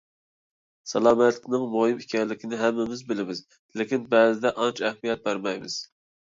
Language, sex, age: Uyghur, male, 19-29